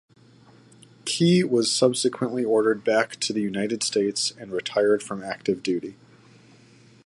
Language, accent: English, United States English